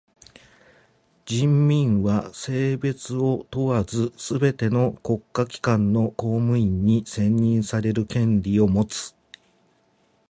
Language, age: Japanese, 50-59